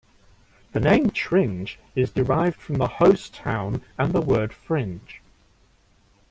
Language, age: English, 30-39